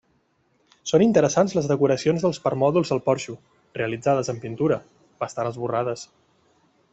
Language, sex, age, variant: Catalan, male, 30-39, Central